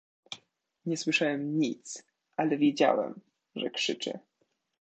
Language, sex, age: Polish, male, 19-29